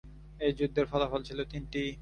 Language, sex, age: Bengali, female, 19-29